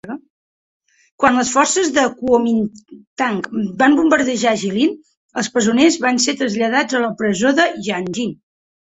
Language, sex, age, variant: Catalan, female, 19-29, Central